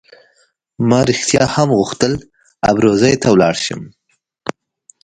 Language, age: Pashto, 19-29